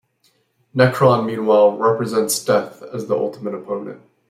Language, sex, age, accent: English, male, 19-29, United States English